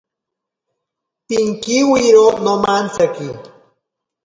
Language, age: Ashéninka Perené, 40-49